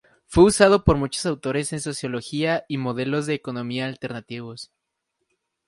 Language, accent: Spanish, México